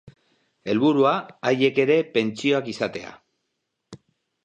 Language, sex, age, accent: Basque, male, 40-49, Mendebalekoa (Araba, Bizkaia, Gipuzkoako mendebaleko herri batzuk)